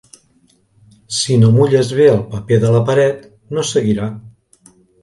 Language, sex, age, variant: Catalan, male, 60-69, Central